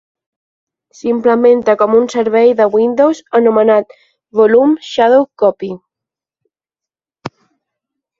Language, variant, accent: Catalan, Balear, balear